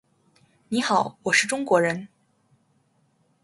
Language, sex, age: Chinese, female, 19-29